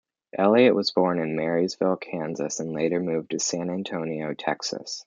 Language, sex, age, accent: English, male, under 19, Canadian English